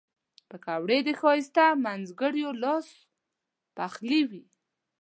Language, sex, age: Pashto, female, 19-29